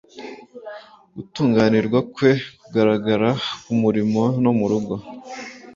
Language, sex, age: Kinyarwanda, female, 19-29